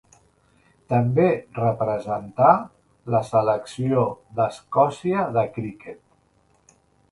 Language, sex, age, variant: Catalan, male, 50-59, Central